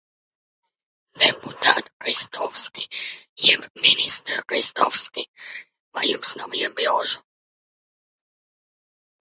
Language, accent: Latvian, bez akcenta